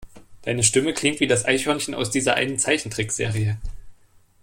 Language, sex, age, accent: German, male, 19-29, Deutschland Deutsch